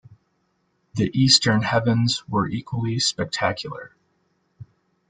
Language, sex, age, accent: English, male, 30-39, United States English